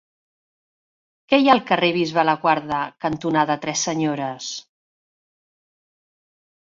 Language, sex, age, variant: Catalan, female, 40-49, Central